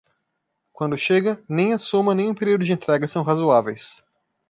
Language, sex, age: Portuguese, male, 30-39